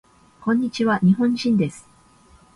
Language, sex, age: Japanese, female, 19-29